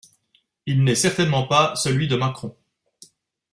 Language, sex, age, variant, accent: French, male, 30-39, Français d'Europe, Français de Suisse